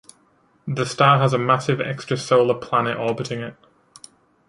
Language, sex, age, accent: English, male, 19-29, England English